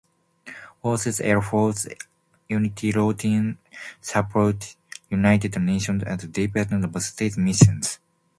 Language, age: English, 19-29